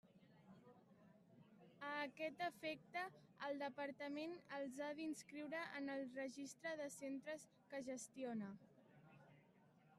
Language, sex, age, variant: Catalan, female, under 19, Central